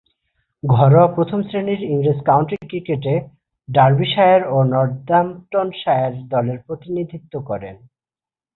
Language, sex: Bengali, male